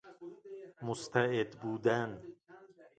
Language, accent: Persian, فارسی